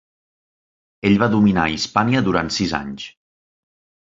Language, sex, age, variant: Catalan, male, 19-29, Central